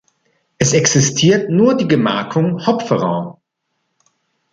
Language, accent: German, Deutschland Deutsch